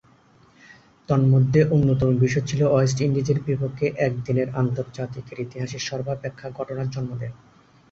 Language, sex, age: Bengali, male, 30-39